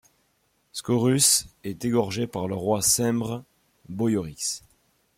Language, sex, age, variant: French, male, 19-29, Français de métropole